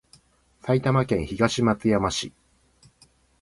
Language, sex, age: Japanese, male, 50-59